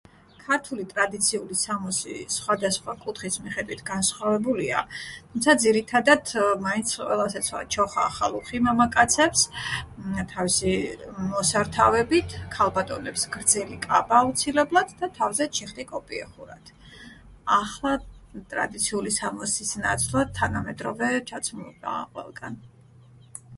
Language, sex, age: Georgian, female, 40-49